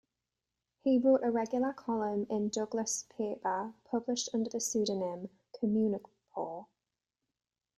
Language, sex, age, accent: English, female, 30-39, England English